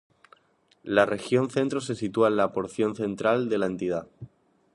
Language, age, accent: Spanish, 19-29, España: Islas Canarias